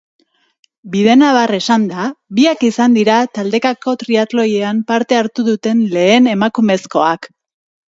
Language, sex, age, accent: Basque, female, 30-39, Mendebalekoa (Araba, Bizkaia, Gipuzkoako mendebaleko herri batzuk)